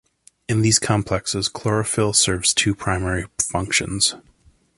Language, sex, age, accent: English, male, 40-49, United States English